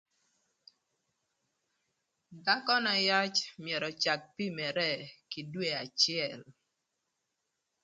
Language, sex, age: Thur, female, 30-39